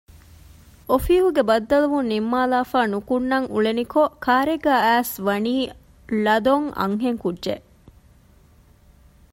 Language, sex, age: Divehi, female, 30-39